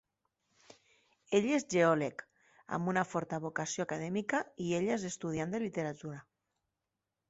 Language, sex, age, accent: Catalan, female, 40-49, valencià; Tortosí